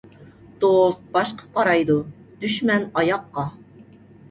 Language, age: Uyghur, 30-39